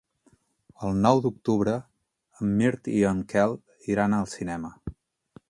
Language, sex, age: Catalan, male, 40-49